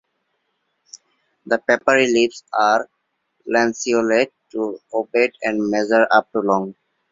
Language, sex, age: English, male, 19-29